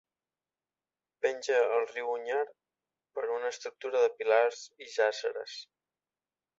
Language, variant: Catalan, Central